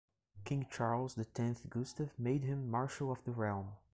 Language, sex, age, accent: English, male, 19-29, United States English